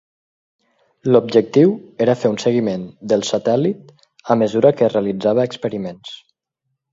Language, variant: Catalan, Nord-Occidental